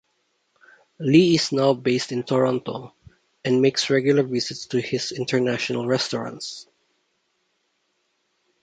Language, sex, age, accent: English, male, 30-39, Filipino